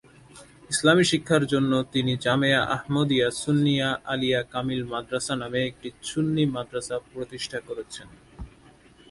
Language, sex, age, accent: Bengali, male, 19-29, Standard Bengali